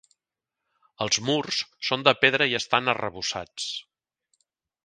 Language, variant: Catalan, Central